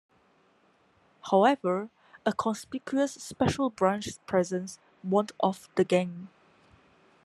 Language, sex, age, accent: English, female, 19-29, Singaporean English